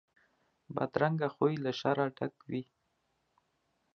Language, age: Pashto, 30-39